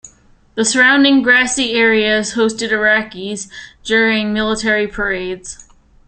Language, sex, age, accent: English, female, 19-29, United States English